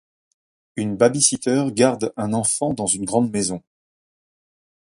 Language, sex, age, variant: French, male, 50-59, Français de métropole